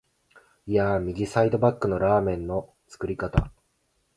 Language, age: Japanese, 19-29